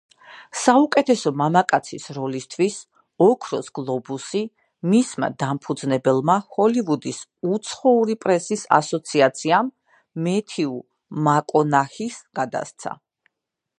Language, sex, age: Georgian, female, 30-39